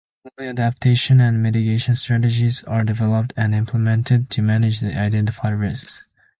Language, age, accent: English, under 19, United States English